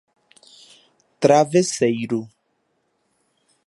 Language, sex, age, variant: Portuguese, male, 19-29, Portuguese (Brasil)